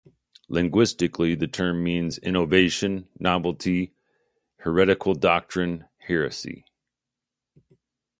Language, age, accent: English, 50-59, United States English